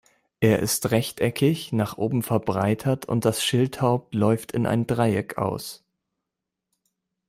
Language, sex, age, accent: German, male, 19-29, Deutschland Deutsch